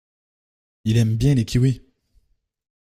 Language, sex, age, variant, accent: French, male, 19-29, Français d'Amérique du Nord, Français du Canada